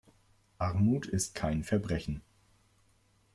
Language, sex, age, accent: German, male, 19-29, Deutschland Deutsch